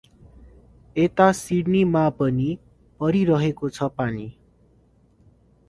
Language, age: Nepali, 19-29